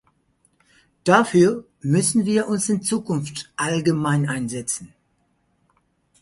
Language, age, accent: German, 50-59, Deutschland Deutsch